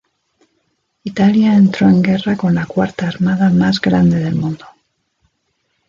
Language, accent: Spanish, España: Norte peninsular (Asturias, Castilla y León, Cantabria, País Vasco, Navarra, Aragón, La Rioja, Guadalajara, Cuenca)